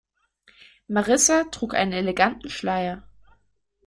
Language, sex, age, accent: German, female, 19-29, Deutschland Deutsch